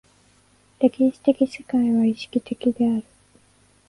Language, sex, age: Japanese, female, 19-29